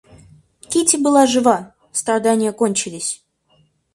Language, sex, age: Russian, female, 19-29